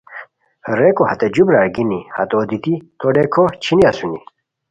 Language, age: Khowar, 30-39